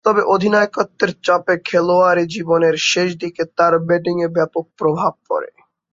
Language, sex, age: Bengali, male, under 19